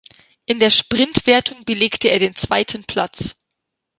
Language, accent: German, Deutschland Deutsch